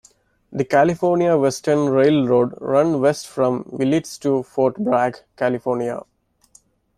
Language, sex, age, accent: English, male, 30-39, India and South Asia (India, Pakistan, Sri Lanka)